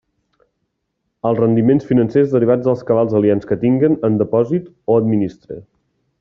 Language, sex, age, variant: Catalan, male, 19-29, Central